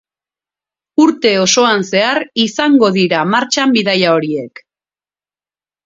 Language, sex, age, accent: Basque, female, 40-49, Erdialdekoa edo Nafarra (Gipuzkoa, Nafarroa)